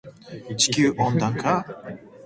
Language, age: Japanese, 19-29